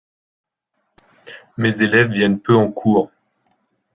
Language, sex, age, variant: French, male, 19-29, Français de métropole